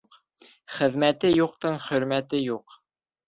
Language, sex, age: Bashkir, male, under 19